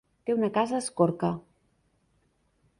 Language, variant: Catalan, Central